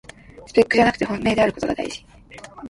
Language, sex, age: Japanese, female, under 19